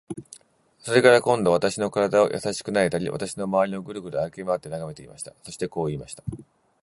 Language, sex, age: Japanese, male, 40-49